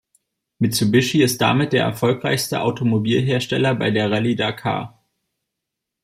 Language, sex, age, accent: German, male, 30-39, Deutschland Deutsch